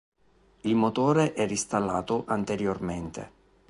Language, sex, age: Italian, male, 30-39